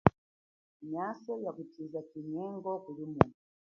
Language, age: Chokwe, 40-49